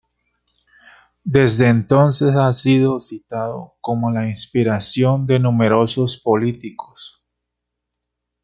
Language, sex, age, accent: Spanish, male, 30-39, Andino-Pacífico: Colombia, Perú, Ecuador, oeste de Bolivia y Venezuela andina